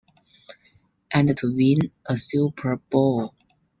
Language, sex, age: English, female, 30-39